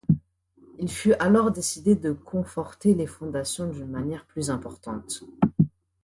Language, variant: French, Français d'Europe